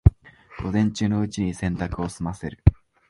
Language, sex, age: Japanese, male, 19-29